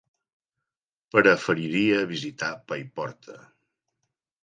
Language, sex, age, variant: Catalan, male, 40-49, Central